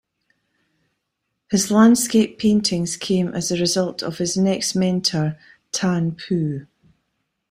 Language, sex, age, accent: English, female, 50-59, Scottish English